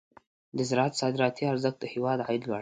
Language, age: Pashto, under 19